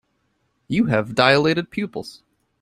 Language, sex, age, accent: English, male, 19-29, United States English